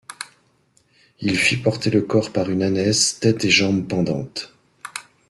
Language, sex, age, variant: French, male, 50-59, Français de métropole